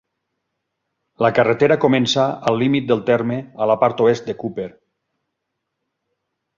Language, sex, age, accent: Catalan, male, 50-59, valencià